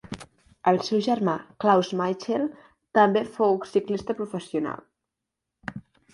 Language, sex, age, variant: Catalan, male, 19-29, Central